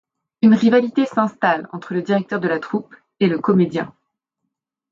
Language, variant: French, Français de métropole